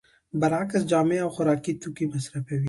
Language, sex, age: Pashto, female, 30-39